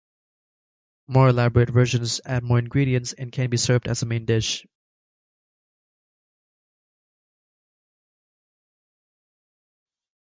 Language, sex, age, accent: English, male, 19-29, United States English